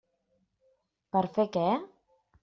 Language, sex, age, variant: Catalan, female, 30-39, Central